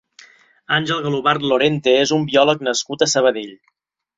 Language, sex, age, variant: Catalan, male, 30-39, Central